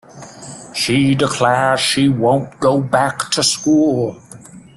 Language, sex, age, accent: English, male, 19-29, United States English